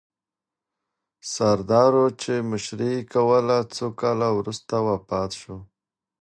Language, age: Pashto, 19-29